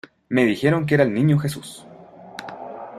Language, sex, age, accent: Spanish, male, 19-29, Chileno: Chile, Cuyo